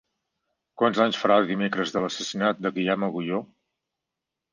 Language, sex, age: Catalan, male, 40-49